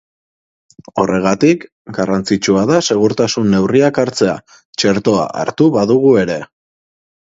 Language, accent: Basque, Erdialdekoa edo Nafarra (Gipuzkoa, Nafarroa)